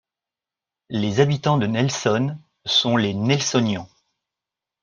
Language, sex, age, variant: French, male, 40-49, Français de métropole